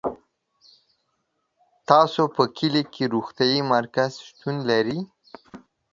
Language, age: Pashto, 19-29